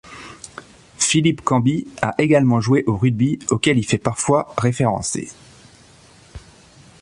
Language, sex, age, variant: French, male, 30-39, Français de métropole